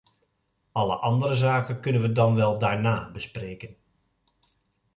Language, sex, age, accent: Dutch, male, 50-59, Nederlands Nederlands